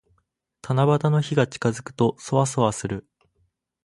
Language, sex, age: Japanese, male, under 19